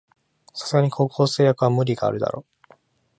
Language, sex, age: Japanese, male, 19-29